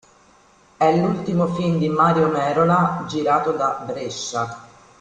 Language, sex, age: Italian, female, 50-59